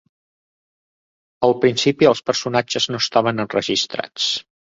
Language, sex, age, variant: Catalan, male, 60-69, Central